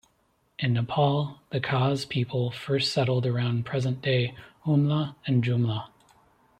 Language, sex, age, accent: English, male, 30-39, United States English